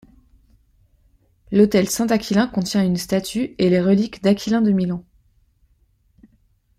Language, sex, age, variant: French, female, 30-39, Français de métropole